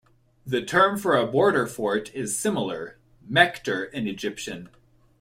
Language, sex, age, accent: English, male, 30-39, United States English